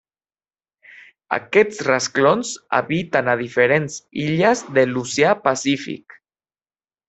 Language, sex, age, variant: Catalan, male, 19-29, Central